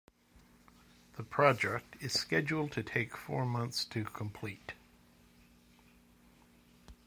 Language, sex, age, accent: English, male, 60-69, United States English